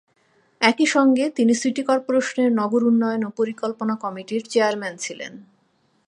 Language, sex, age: Bengali, female, 40-49